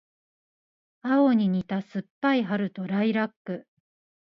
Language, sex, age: Japanese, female, 40-49